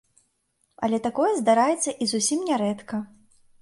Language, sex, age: Belarusian, female, 19-29